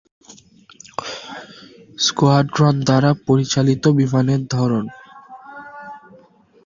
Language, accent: Bengali, Standard Bengali